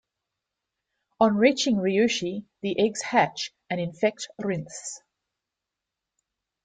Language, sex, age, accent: English, female, 50-59, Australian English